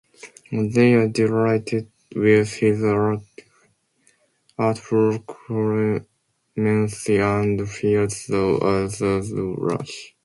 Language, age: English, 19-29